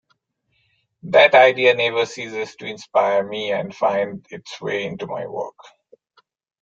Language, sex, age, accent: English, male, 40-49, India and South Asia (India, Pakistan, Sri Lanka)